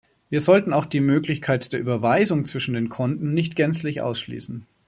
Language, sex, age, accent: German, male, 40-49, Deutschland Deutsch